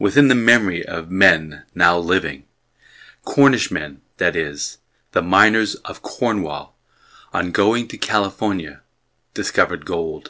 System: none